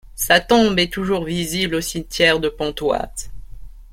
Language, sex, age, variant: French, male, under 19, Français de métropole